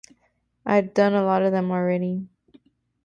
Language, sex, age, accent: English, female, 19-29, United States English